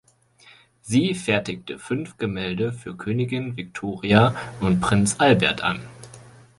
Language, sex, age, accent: German, male, 19-29, Deutschland Deutsch